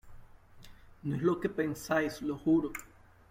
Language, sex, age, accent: Spanish, male, 19-29, América central